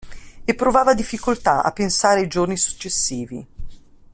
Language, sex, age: Italian, female, 50-59